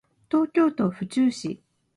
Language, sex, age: Japanese, female, 50-59